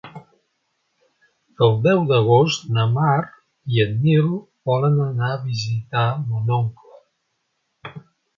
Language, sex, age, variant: Catalan, male, 60-69, Central